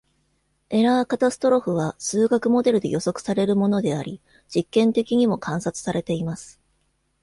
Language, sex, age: Japanese, female, 40-49